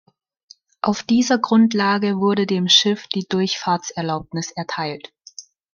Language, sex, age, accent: German, female, 19-29, Deutschland Deutsch